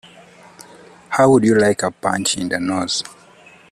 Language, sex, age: English, male, 19-29